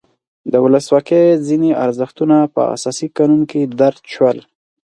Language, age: Pashto, 19-29